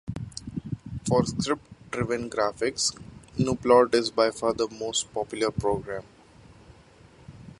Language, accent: English, India and South Asia (India, Pakistan, Sri Lanka)